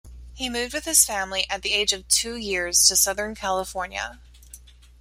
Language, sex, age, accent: English, female, 30-39, United States English